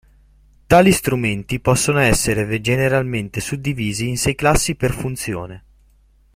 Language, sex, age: Italian, male, 19-29